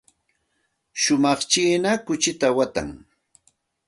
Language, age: Santa Ana de Tusi Pasco Quechua, 40-49